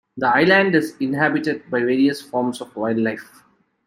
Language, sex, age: English, male, 30-39